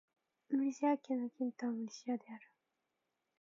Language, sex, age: Japanese, female, 19-29